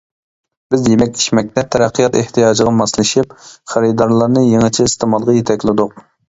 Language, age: Uyghur, 19-29